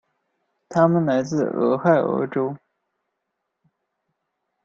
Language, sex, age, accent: Chinese, male, 19-29, 出生地：湖南省